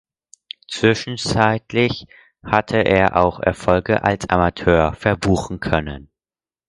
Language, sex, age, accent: German, male, under 19, Deutschland Deutsch